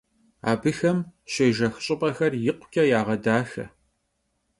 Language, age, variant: Kabardian, 40-49, Адыгэбзэ (Къэбэрдей, Кирил, псоми зэдай)